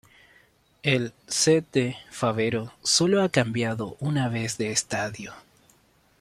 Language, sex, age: Spanish, male, 19-29